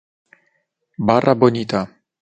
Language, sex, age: Italian, male, 30-39